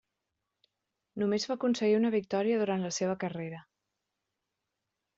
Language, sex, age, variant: Catalan, female, 40-49, Central